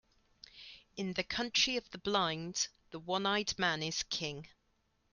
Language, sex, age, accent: English, female, 50-59, England English